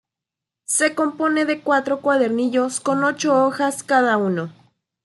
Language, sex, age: Spanish, female, 19-29